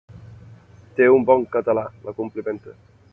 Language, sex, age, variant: Catalan, male, 19-29, Central